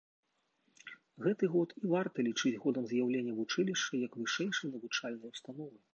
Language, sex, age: Belarusian, male, 40-49